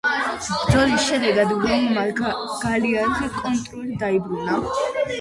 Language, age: Georgian, 19-29